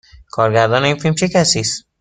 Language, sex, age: Persian, male, 19-29